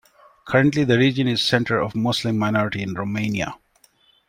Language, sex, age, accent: English, male, 30-39, India and South Asia (India, Pakistan, Sri Lanka)